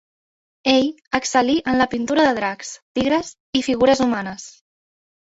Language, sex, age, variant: Catalan, female, 19-29, Central